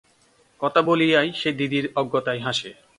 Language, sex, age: Bengali, male, 19-29